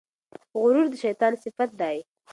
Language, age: Pashto, 19-29